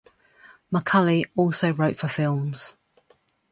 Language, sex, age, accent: English, female, 30-39, England English